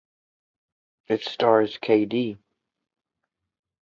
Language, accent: English, United States English